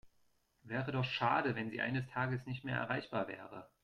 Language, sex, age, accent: German, male, 30-39, Deutschland Deutsch